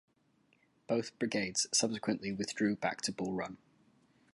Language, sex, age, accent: English, male, 19-29, Scottish English